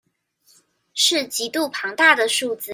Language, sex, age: Chinese, female, 19-29